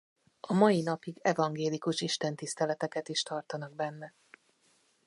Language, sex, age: Hungarian, female, 40-49